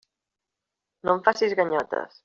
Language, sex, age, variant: Catalan, female, 30-39, Central